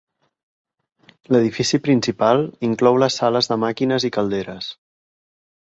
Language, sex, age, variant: Catalan, male, 40-49, Central